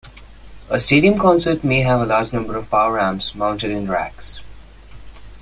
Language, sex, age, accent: English, male, under 19, India and South Asia (India, Pakistan, Sri Lanka)